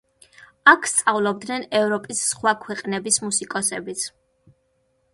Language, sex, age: Georgian, female, 19-29